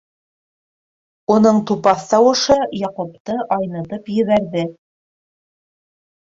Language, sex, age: Bashkir, female, 30-39